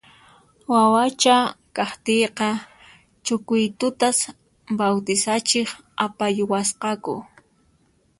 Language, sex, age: Puno Quechua, female, 19-29